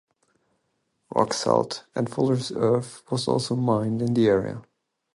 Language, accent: English, United States English